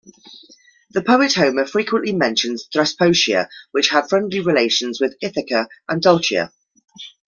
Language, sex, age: English, female, 30-39